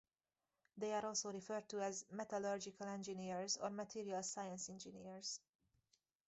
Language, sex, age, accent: English, female, 19-29, United States English